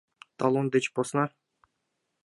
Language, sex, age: Mari, male, 19-29